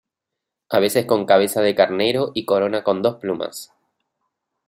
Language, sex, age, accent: Spanish, male, 30-39, Rioplatense: Argentina, Uruguay, este de Bolivia, Paraguay